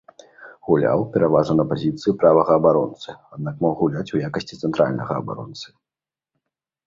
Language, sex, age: Belarusian, male, 19-29